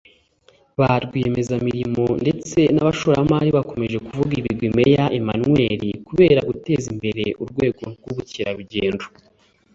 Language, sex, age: Kinyarwanda, male, 19-29